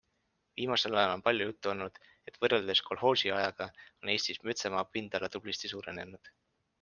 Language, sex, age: Estonian, male, 19-29